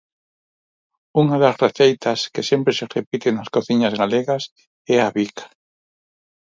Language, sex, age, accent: Galician, male, 50-59, Normativo (estándar)